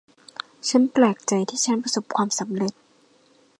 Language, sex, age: Thai, female, 19-29